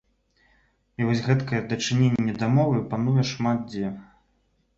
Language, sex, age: Belarusian, male, 19-29